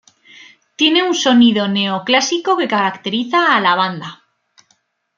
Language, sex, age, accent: Spanish, female, 19-29, España: Norte peninsular (Asturias, Castilla y León, Cantabria, País Vasco, Navarra, Aragón, La Rioja, Guadalajara, Cuenca)